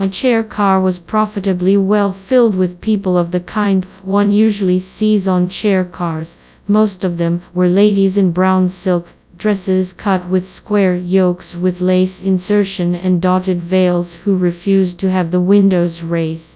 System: TTS, FastPitch